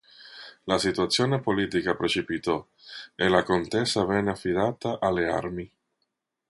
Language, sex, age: Italian, male, 30-39